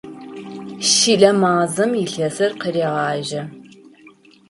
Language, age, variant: Adyghe, 50-59, Адыгабзэ (Кирил, пстэумэ зэдыряе)